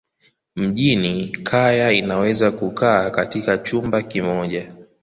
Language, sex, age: Swahili, male, 19-29